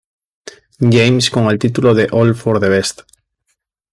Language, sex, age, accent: Spanish, male, 30-39, España: Norte peninsular (Asturias, Castilla y León, Cantabria, País Vasco, Navarra, Aragón, La Rioja, Guadalajara, Cuenca)